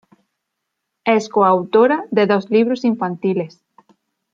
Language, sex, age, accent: Spanish, female, 30-39, España: Sur peninsular (Andalucia, Extremadura, Murcia)